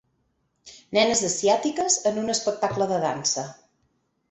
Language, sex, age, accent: Catalan, female, 30-39, Garrotxi